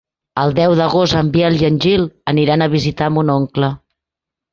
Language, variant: Catalan, Central